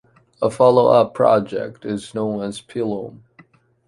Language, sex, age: English, male, 19-29